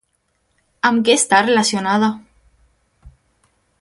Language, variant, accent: Catalan, Valencià meridional, valencià